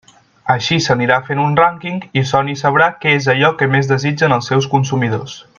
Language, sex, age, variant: Catalan, male, 19-29, Central